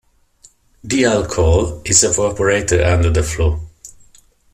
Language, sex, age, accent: English, male, 50-59, England English